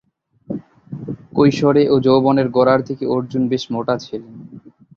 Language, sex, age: Bengali, male, 19-29